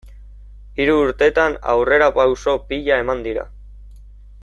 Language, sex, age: Basque, male, 19-29